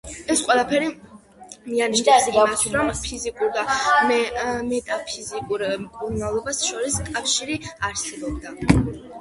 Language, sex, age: Georgian, female, under 19